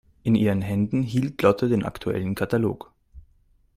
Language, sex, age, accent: German, male, 19-29, Österreichisches Deutsch